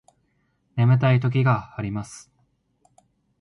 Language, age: Japanese, 19-29